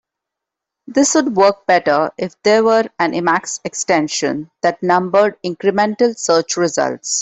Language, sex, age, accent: English, female, 30-39, India and South Asia (India, Pakistan, Sri Lanka)